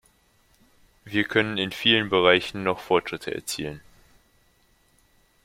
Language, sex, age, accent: German, male, 19-29, Deutschland Deutsch